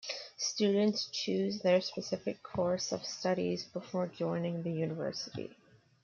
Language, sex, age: English, female, 19-29